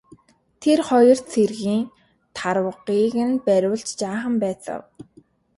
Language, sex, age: Mongolian, female, 19-29